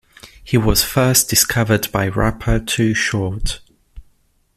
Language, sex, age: English, male, 19-29